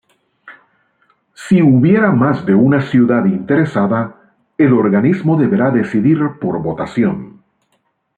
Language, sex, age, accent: Spanish, male, 50-59, América central